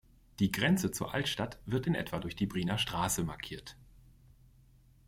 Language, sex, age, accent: German, male, 40-49, Deutschland Deutsch